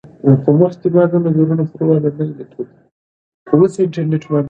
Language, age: Pashto, 19-29